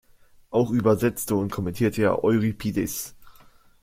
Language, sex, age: German, male, under 19